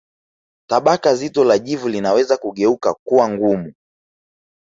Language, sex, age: Swahili, male, 19-29